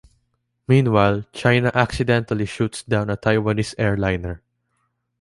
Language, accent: English, Filipino